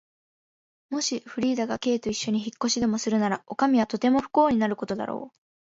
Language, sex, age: Japanese, female, 19-29